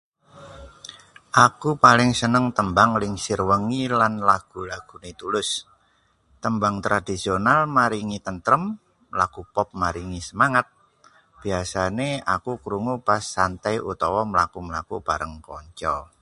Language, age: Javanese, 40-49